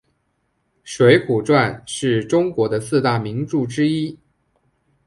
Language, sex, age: Chinese, male, 19-29